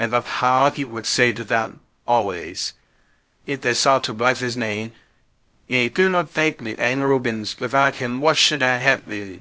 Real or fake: fake